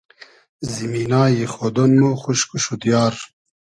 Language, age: Hazaragi, 30-39